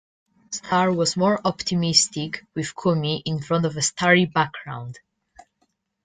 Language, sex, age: English, male, under 19